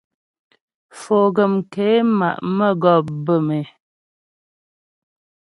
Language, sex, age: Ghomala, female, 30-39